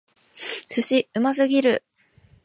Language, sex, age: Japanese, female, 19-29